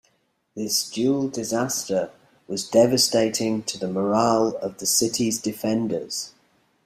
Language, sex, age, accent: English, male, 40-49, England English